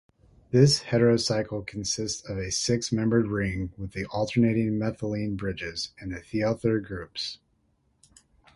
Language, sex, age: English, male, 30-39